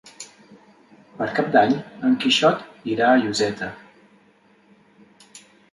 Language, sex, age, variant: Catalan, male, 40-49, Central